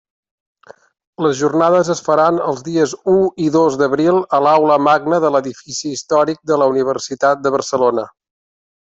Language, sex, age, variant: Catalan, male, 30-39, Central